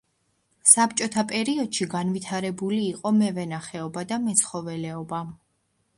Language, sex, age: Georgian, female, 19-29